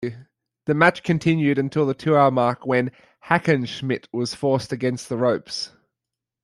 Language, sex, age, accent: English, male, 19-29, Australian English